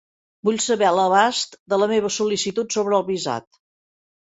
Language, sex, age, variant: Catalan, female, 60-69, Central